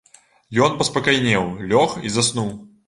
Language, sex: Belarusian, male